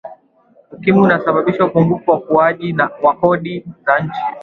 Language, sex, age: Swahili, male, 19-29